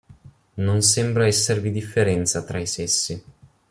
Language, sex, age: Italian, male, 19-29